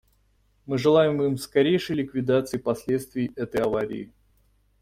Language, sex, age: Russian, male, 30-39